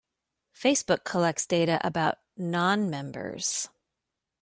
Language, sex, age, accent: English, female, 50-59, United States English